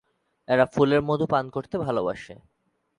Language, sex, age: Bengali, male, 19-29